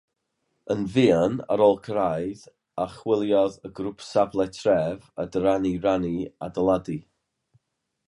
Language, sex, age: Welsh, male, 50-59